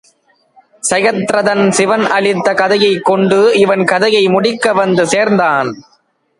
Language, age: Tamil, under 19